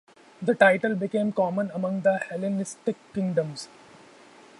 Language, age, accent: English, 19-29, India and South Asia (India, Pakistan, Sri Lanka)